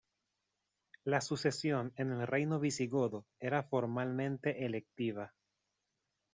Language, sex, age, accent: Spanish, male, 30-39, América central